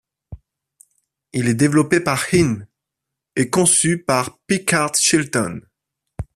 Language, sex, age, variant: French, male, 30-39, Français de métropole